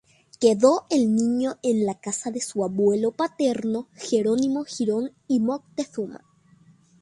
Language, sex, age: Spanish, female, 19-29